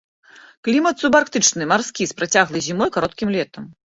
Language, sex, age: Belarusian, female, 40-49